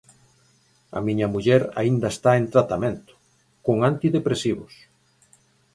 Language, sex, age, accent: Galician, male, 50-59, Oriental (común en zona oriental)